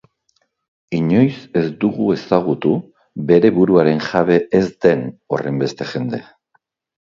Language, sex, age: Basque, male, 60-69